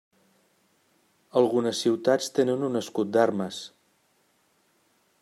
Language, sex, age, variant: Catalan, male, 60-69, Central